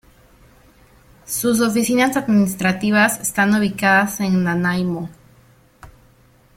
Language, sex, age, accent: Spanish, female, 19-29, México